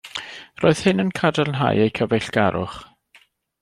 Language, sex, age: Welsh, male, 50-59